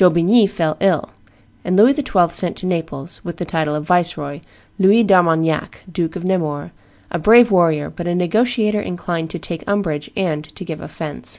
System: none